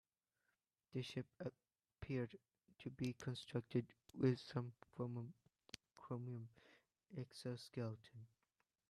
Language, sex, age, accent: English, male, under 19, United States English